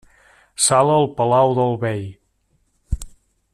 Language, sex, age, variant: Catalan, male, 50-59, Central